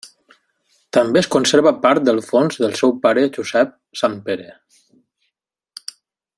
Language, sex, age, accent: Catalan, male, 40-49, valencià